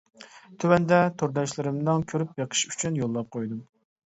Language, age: Uyghur, 30-39